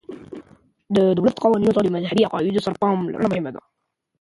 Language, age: Pashto, 19-29